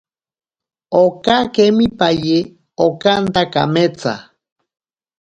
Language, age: Ashéninka Perené, 40-49